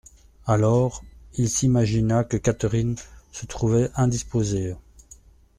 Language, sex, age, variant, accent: French, male, 40-49, Français d'Europe, Français de Belgique